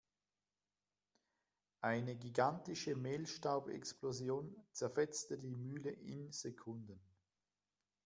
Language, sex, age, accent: German, male, 50-59, Schweizerdeutsch